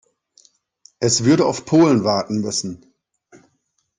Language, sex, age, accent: German, male, 50-59, Deutschland Deutsch